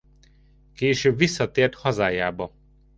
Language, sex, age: Hungarian, male, 30-39